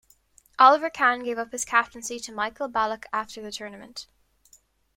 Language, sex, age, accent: English, female, 19-29, Irish English